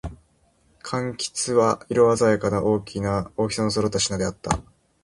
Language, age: Japanese, 19-29